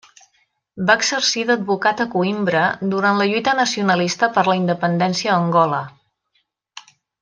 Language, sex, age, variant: Catalan, female, 30-39, Central